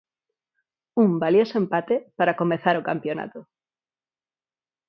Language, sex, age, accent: Galician, female, 30-39, Neofalante